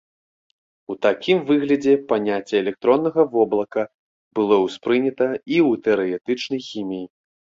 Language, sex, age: Belarusian, male, 19-29